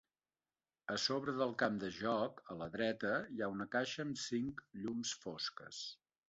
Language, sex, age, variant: Catalan, male, 50-59, Central